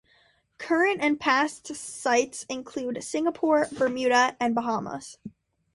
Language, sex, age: English, female, under 19